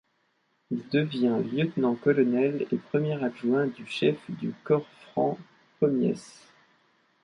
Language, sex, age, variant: French, male, 19-29, Français de métropole